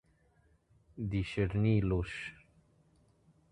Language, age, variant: Portuguese, 40-49, Portuguese (Portugal)